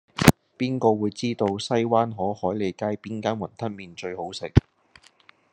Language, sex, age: Cantonese, male, 19-29